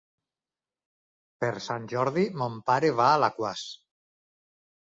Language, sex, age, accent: Catalan, male, 40-49, valencià